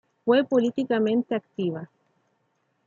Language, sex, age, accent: Spanish, female, 30-39, Chileno: Chile, Cuyo